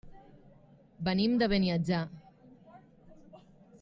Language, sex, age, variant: Catalan, female, 30-39, Central